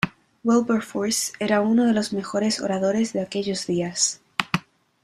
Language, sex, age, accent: Spanish, female, under 19, España: Sur peninsular (Andalucia, Extremadura, Murcia)